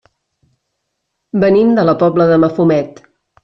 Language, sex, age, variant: Catalan, female, 30-39, Central